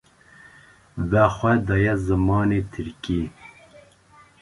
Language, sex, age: Kurdish, male, 30-39